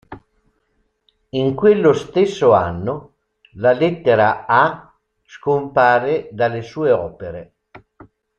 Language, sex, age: Italian, male, 60-69